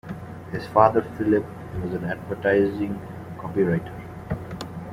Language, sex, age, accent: English, male, 19-29, England English